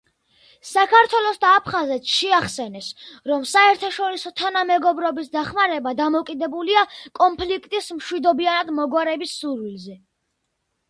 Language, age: Georgian, under 19